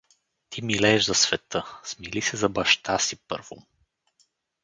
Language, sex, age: Bulgarian, male, 30-39